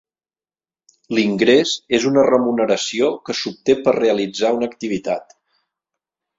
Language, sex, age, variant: Catalan, male, 40-49, Central